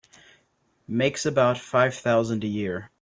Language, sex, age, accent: English, male, 19-29, United States English